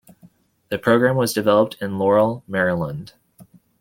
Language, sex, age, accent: English, male, 19-29, United States English